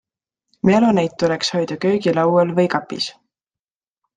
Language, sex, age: Estonian, female, 19-29